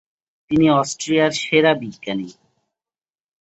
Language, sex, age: Bengali, male, 30-39